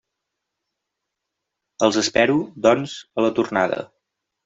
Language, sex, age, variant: Catalan, male, 19-29, Central